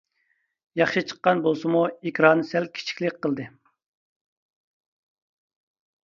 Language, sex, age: Uyghur, male, 30-39